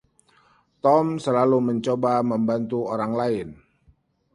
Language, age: Indonesian, 50-59